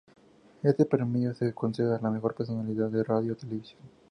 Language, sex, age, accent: Spanish, male, 19-29, México